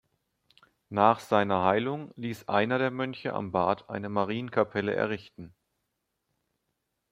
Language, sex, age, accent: German, male, 19-29, Deutschland Deutsch